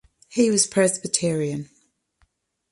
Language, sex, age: English, female, 50-59